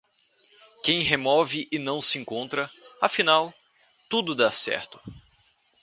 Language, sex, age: Portuguese, male, under 19